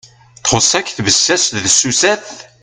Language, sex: Kabyle, male